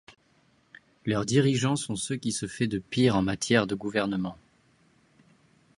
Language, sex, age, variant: French, male, 19-29, Français de métropole